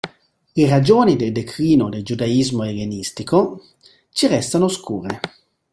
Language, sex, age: Italian, male, 50-59